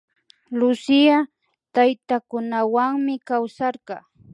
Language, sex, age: Imbabura Highland Quichua, female, 30-39